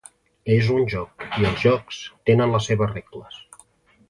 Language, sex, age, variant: Catalan, male, 50-59, Central